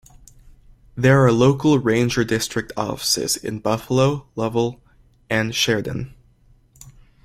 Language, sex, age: English, male, under 19